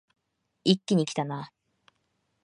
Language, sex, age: Japanese, female, 19-29